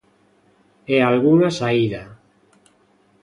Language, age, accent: Galician, 40-49, Normativo (estándar)